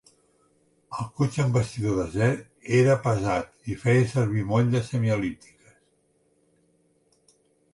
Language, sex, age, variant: Catalan, male, 60-69, Central